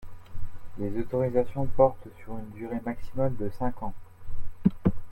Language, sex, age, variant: French, male, 19-29, Français de métropole